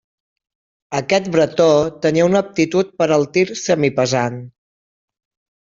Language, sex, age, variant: Catalan, male, 30-39, Septentrional